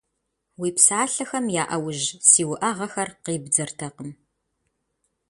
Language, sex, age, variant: Kabardian, female, 30-39, Адыгэбзэ (Къэбэрдей, Кирил, псоми зэдай)